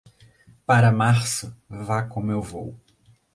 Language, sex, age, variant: Portuguese, male, under 19, Portuguese (Brasil)